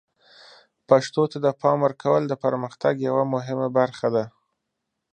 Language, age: Pashto, 19-29